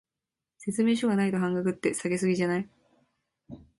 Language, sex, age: Japanese, female, 19-29